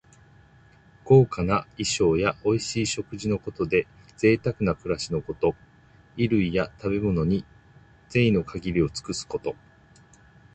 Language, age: Japanese, 40-49